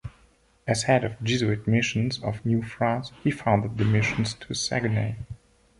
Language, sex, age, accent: English, male, 30-39, England English